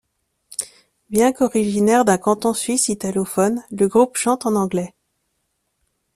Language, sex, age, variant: French, female, 30-39, Français de métropole